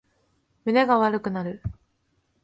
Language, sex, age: Japanese, female, 19-29